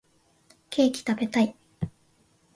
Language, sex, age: Japanese, female, 19-29